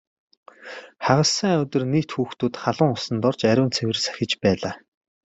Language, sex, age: Mongolian, male, 30-39